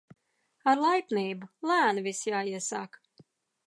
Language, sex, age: Latvian, female, 40-49